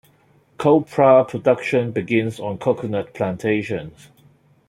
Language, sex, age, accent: English, male, 30-39, Hong Kong English